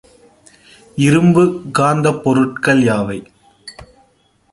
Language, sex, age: Tamil, male, 19-29